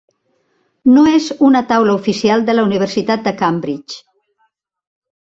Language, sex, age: Catalan, female, 60-69